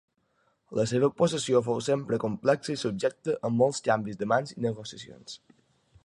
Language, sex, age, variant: Catalan, male, under 19, Balear